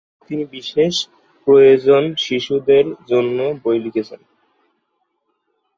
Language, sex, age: Bengali, male, 19-29